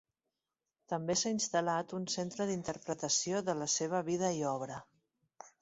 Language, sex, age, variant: Catalan, female, 30-39, Central